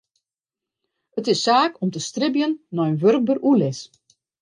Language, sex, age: Western Frisian, female, 40-49